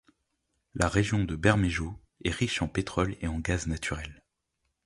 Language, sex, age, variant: French, male, 19-29, Français de métropole